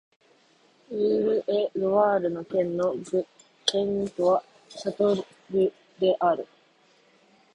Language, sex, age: Japanese, female, under 19